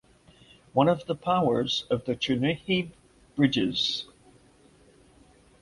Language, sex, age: English, male, 60-69